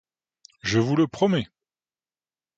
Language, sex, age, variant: French, male, 40-49, Français de métropole